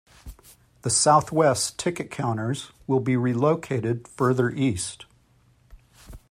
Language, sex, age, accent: English, male, 50-59, United States English